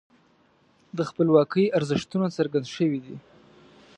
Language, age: Pashto, 19-29